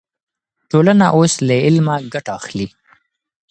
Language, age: Pashto, 19-29